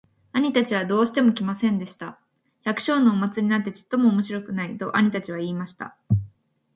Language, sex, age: Japanese, female, 19-29